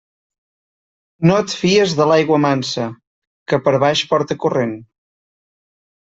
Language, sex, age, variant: Catalan, male, 19-29, Central